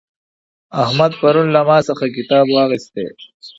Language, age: Pashto, 19-29